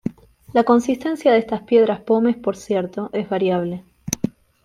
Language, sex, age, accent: Spanish, female, 19-29, Rioplatense: Argentina, Uruguay, este de Bolivia, Paraguay